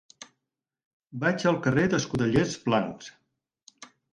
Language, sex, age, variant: Catalan, male, 60-69, Central